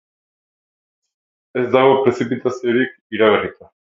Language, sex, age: Basque, male, 19-29